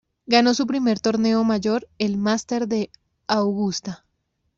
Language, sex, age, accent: Spanish, female, 19-29, Caribe: Cuba, Venezuela, Puerto Rico, República Dominicana, Panamá, Colombia caribeña, México caribeño, Costa del golfo de México